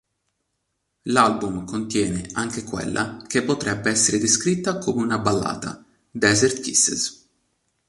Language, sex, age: Italian, male, 19-29